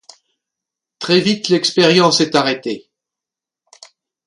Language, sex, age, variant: French, male, 50-59, Français de métropole